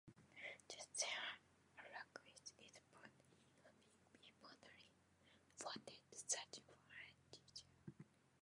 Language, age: English, 19-29